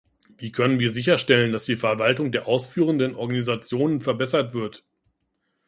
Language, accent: German, Deutschland Deutsch